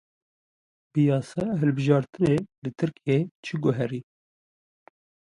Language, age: Kurdish, 30-39